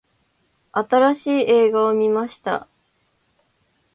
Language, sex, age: Japanese, female, 19-29